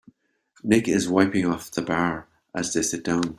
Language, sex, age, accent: English, male, 60-69, Irish English